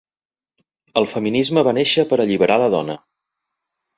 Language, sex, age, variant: Catalan, male, 40-49, Central